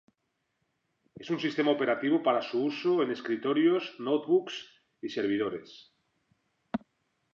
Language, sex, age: Spanish, male, 40-49